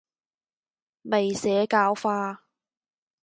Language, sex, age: Cantonese, female, 19-29